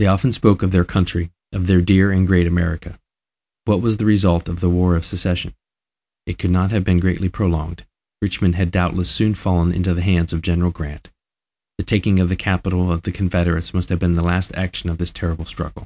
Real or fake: real